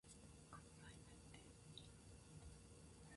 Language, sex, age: Japanese, female, 19-29